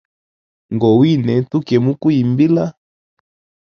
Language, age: Hemba, 19-29